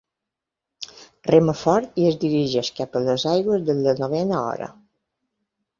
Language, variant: Catalan, Balear